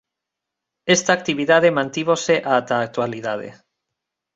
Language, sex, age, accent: Galician, male, 30-39, Normativo (estándar)